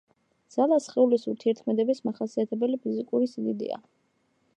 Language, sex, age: Georgian, female, under 19